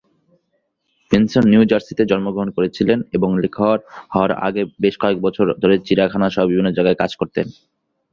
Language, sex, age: Bengali, male, under 19